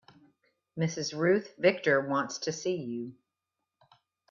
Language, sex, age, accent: English, female, 50-59, United States English